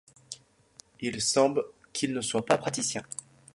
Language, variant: French, Français de métropole